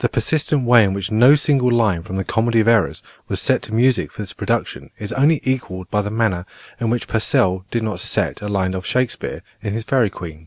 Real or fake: real